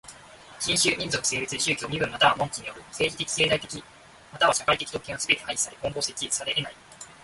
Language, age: Japanese, 19-29